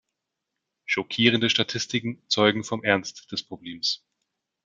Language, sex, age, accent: German, male, 30-39, Deutschland Deutsch